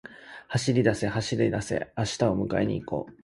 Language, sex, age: Japanese, male, 19-29